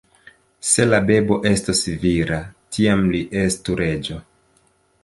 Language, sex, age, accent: Esperanto, male, 30-39, Internacia